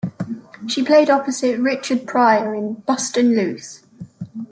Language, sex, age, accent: English, female, 19-29, England English